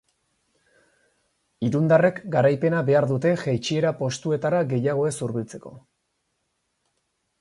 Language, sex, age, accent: Basque, male, 19-29, Erdialdekoa edo Nafarra (Gipuzkoa, Nafarroa)